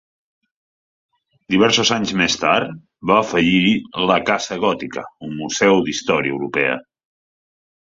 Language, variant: Catalan, Central